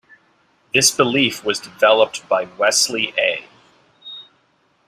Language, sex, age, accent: English, male, 40-49, United States English